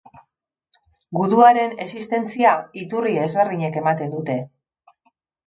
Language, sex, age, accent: Basque, female, 50-59, Mendebalekoa (Araba, Bizkaia, Gipuzkoako mendebaleko herri batzuk)